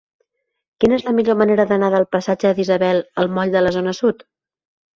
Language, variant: Catalan, Central